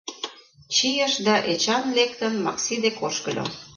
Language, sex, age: Mari, female, 40-49